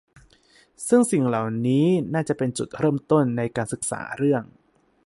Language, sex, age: Thai, male, 19-29